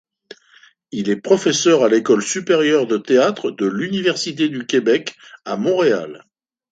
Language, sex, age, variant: French, male, 60-69, Français de métropole